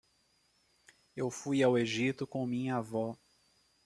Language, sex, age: Portuguese, male, 30-39